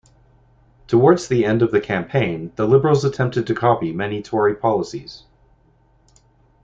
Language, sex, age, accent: English, male, 40-49, Canadian English